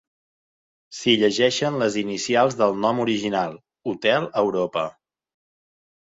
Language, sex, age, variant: Catalan, male, 30-39, Central